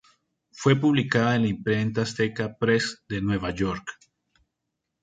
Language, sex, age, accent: Spanish, male, 30-39, Andino-Pacífico: Colombia, Perú, Ecuador, oeste de Bolivia y Venezuela andina